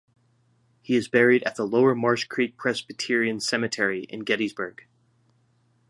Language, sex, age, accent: English, male, 50-59, United States English